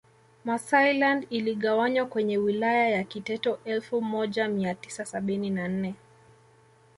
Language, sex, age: Swahili, male, 30-39